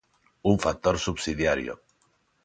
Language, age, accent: Galician, 40-49, Neofalante